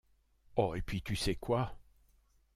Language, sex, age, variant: French, male, 60-69, Français de métropole